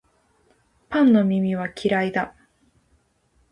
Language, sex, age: Japanese, female, 19-29